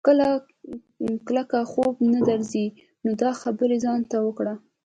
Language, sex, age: Pashto, female, 19-29